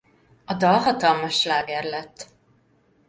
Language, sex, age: Hungarian, female, 19-29